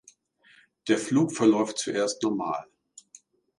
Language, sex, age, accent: German, male, 50-59, Deutschland Deutsch